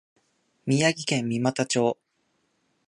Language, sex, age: Japanese, male, 19-29